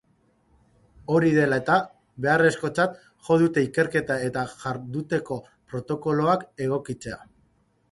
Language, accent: Basque, Mendebalekoa (Araba, Bizkaia, Gipuzkoako mendebaleko herri batzuk)